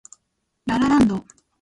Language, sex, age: Japanese, female, 30-39